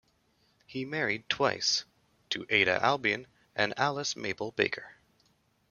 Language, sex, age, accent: English, male, 30-39, Canadian English